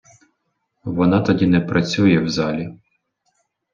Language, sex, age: Ukrainian, male, 30-39